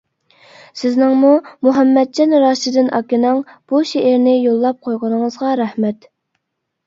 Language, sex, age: Uyghur, female, 19-29